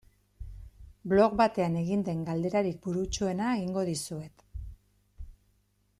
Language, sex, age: Basque, female, 50-59